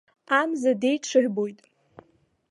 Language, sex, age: Abkhazian, female, under 19